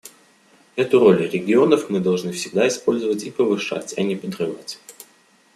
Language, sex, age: Russian, male, 19-29